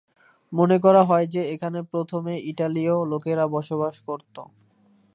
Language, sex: Bengali, male